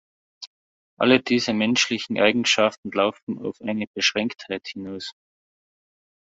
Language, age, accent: German, 30-39, Österreichisches Deutsch